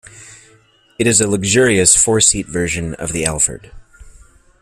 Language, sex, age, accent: English, male, 30-39, United States English